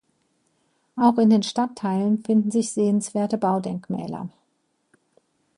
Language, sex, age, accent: German, female, 50-59, Deutschland Deutsch